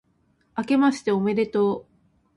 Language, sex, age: Japanese, female, 19-29